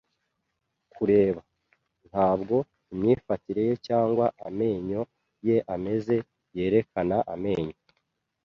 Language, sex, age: Kinyarwanda, male, 19-29